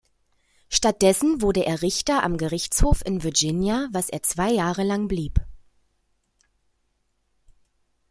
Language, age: German, 30-39